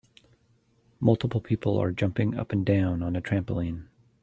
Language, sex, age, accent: English, male, 40-49, United States English